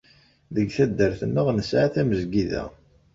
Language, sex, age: Kabyle, male, 30-39